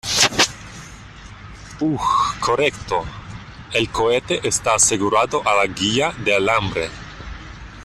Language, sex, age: Spanish, male, 30-39